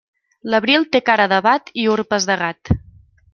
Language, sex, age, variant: Catalan, female, 30-39, Central